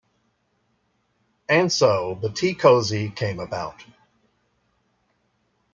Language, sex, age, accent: English, male, 40-49, United States English